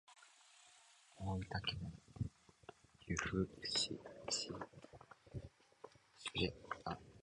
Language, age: Japanese, 19-29